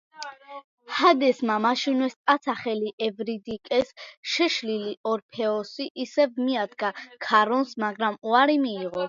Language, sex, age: Georgian, female, under 19